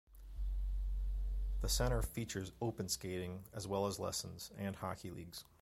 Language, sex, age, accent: English, male, 30-39, United States English